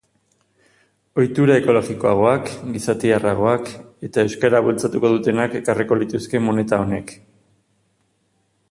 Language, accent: Basque, Erdialdekoa edo Nafarra (Gipuzkoa, Nafarroa)